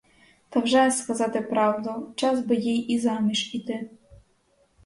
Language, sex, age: Ukrainian, female, 19-29